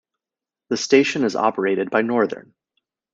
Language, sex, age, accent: English, male, 30-39, United States English